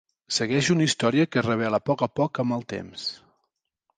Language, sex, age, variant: Catalan, male, 40-49, Central